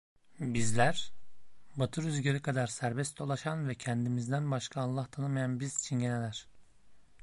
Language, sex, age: Turkish, male, 30-39